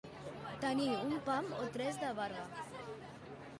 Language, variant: Catalan, Central